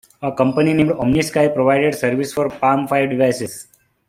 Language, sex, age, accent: English, male, 30-39, India and South Asia (India, Pakistan, Sri Lanka)